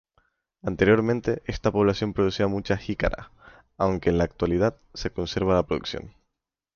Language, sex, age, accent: Spanish, male, 19-29, España: Centro-Sur peninsular (Madrid, Toledo, Castilla-La Mancha); España: Islas Canarias